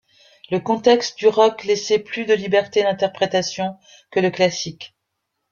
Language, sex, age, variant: French, female, 50-59, Français de métropole